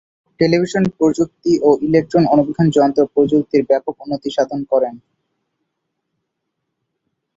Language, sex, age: Bengali, male, 19-29